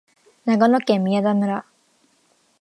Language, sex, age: Japanese, female, 19-29